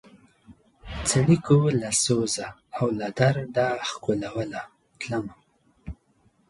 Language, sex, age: Pashto, male, 19-29